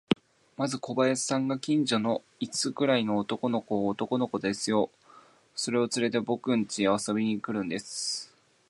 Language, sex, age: Japanese, male, 19-29